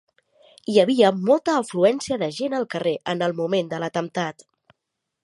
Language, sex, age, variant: Catalan, female, 30-39, Central